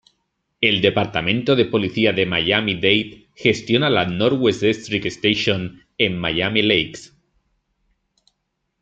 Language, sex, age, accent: Spanish, male, 30-39, España: Norte peninsular (Asturias, Castilla y León, Cantabria, País Vasco, Navarra, Aragón, La Rioja, Guadalajara, Cuenca)